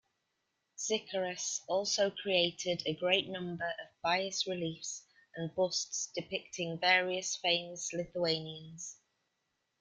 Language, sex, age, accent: English, female, 40-49, England English